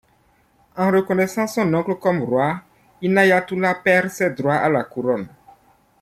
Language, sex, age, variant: French, male, 30-39, Français d'Afrique subsaharienne et des îles africaines